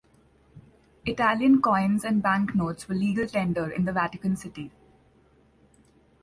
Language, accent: English, India and South Asia (India, Pakistan, Sri Lanka)